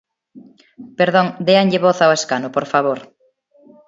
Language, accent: Galician, Neofalante